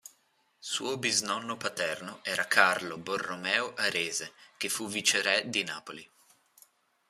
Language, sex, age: Italian, male, under 19